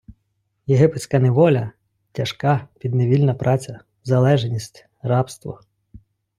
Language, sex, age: Ukrainian, male, 30-39